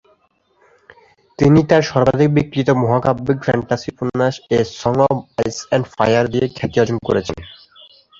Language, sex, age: Bengali, male, 19-29